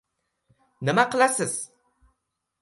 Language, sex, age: Uzbek, male, 19-29